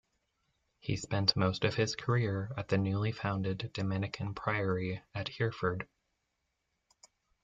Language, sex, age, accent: English, male, 19-29, United States English